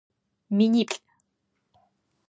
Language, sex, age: Adyghe, female, 30-39